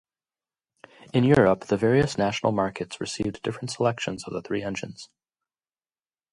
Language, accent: English, United States English